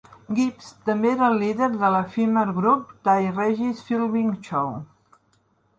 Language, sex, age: Catalan, female, 60-69